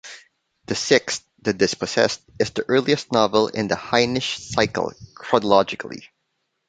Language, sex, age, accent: English, male, 30-39, Filipino